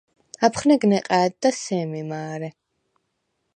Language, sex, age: Svan, female, 19-29